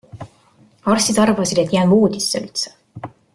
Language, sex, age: Estonian, female, 19-29